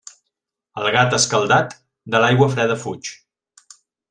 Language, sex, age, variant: Catalan, male, 40-49, Central